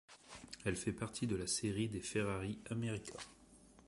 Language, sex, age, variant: French, male, 30-39, Français de métropole